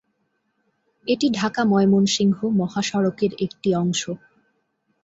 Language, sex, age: Bengali, female, 19-29